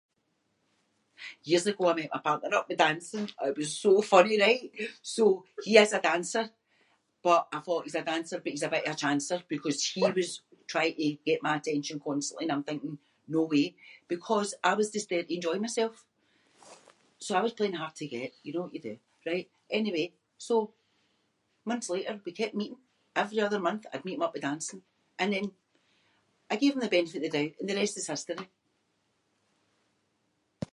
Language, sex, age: Scots, female, 60-69